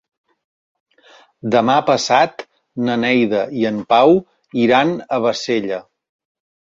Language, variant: Catalan, Central